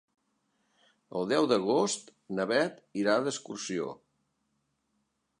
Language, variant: Catalan, Central